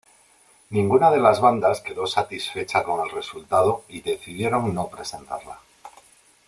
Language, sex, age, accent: Spanish, male, 40-49, España: Norte peninsular (Asturias, Castilla y León, Cantabria, País Vasco, Navarra, Aragón, La Rioja, Guadalajara, Cuenca)